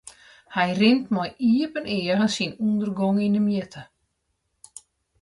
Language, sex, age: Western Frisian, female, 60-69